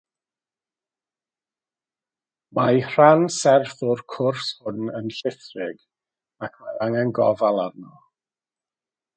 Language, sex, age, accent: Welsh, male, 30-39, Y Deyrnas Unedig Cymraeg